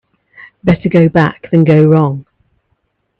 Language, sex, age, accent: English, female, 50-59, England English